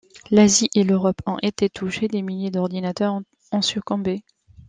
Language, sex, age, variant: French, female, 30-39, Français de métropole